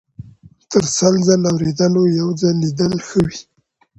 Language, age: Pashto, 19-29